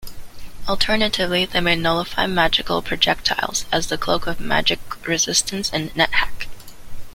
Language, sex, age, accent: English, female, 19-29, United States English